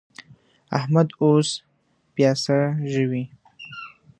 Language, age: Pashto, 19-29